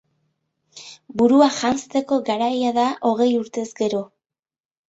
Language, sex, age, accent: Basque, female, 19-29, Nafar-lapurtarra edo Zuberotarra (Lapurdi, Nafarroa Beherea, Zuberoa)